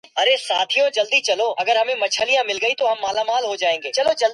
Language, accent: English, United States English